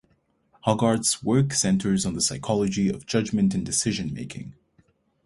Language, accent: English, Southern African (South Africa, Zimbabwe, Namibia)